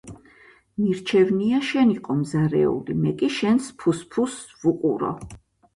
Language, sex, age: Georgian, female, 50-59